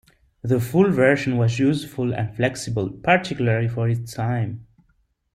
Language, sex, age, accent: English, male, 30-39, United States English